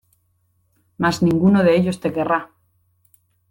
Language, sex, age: Spanish, female, 30-39